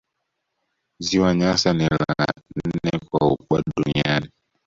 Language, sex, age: Swahili, male, 19-29